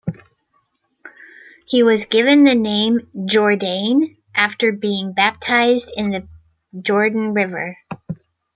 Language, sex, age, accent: English, female, 60-69, United States English